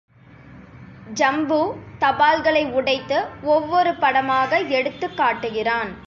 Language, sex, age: Tamil, female, under 19